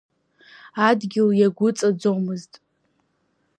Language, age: Abkhazian, under 19